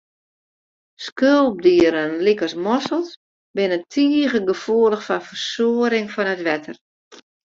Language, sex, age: Western Frisian, female, 50-59